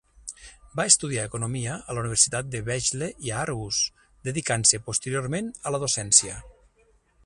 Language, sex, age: Catalan, male, 40-49